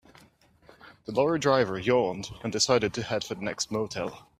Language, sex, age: English, male, 19-29